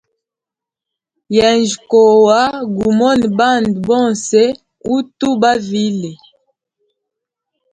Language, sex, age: Hemba, female, 30-39